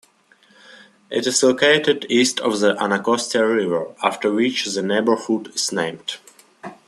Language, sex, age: English, male, 19-29